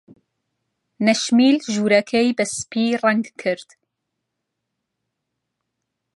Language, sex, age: Central Kurdish, female, 30-39